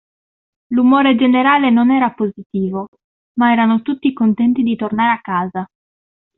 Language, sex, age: Italian, female, 19-29